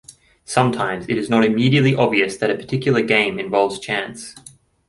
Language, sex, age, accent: English, male, 19-29, Australian English